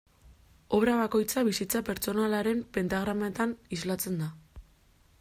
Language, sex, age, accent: Basque, female, 19-29, Mendebalekoa (Araba, Bizkaia, Gipuzkoako mendebaleko herri batzuk)